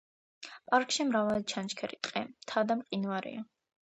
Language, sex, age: Georgian, female, under 19